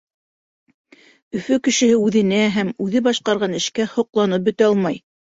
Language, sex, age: Bashkir, female, 60-69